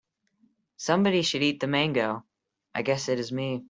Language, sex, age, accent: English, male, under 19, United States English